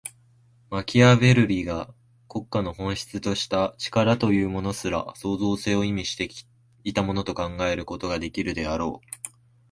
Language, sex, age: Japanese, male, 19-29